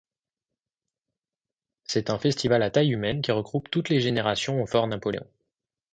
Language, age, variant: French, 19-29, Français de métropole